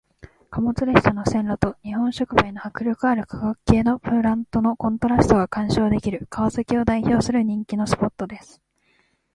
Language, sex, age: Japanese, female, 19-29